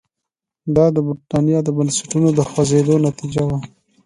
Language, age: Pashto, 19-29